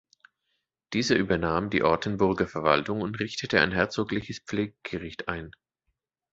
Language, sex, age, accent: German, male, 30-39, Deutschland Deutsch